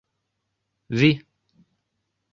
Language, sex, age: Esperanto, male, 19-29